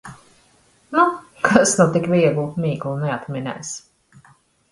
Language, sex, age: Latvian, female, 50-59